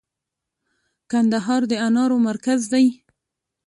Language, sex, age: Pashto, female, 19-29